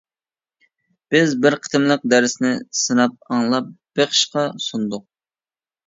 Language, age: Uyghur, 30-39